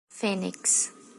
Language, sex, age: Portuguese, female, 19-29